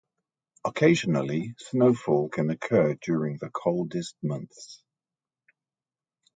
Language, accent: English, England English